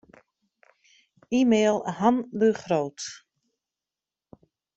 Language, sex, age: Western Frisian, female, 50-59